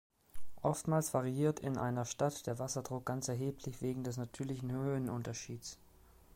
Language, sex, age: German, male, 19-29